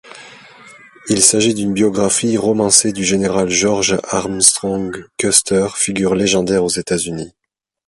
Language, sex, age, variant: French, male, 30-39, Français de métropole